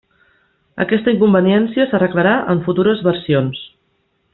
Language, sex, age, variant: Catalan, female, 40-49, Central